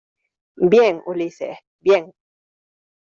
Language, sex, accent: Spanish, female, España: Islas Canarias